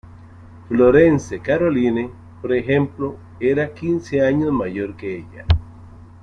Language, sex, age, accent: Spanish, male, 50-59, América central